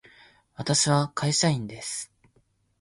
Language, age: Japanese, 19-29